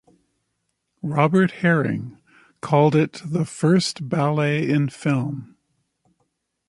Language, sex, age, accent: English, male, 60-69, Canadian English